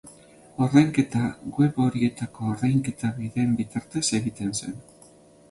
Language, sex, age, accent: Basque, male, 50-59, Mendebalekoa (Araba, Bizkaia, Gipuzkoako mendebaleko herri batzuk)